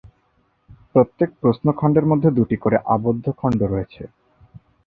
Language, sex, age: Bengali, male, 19-29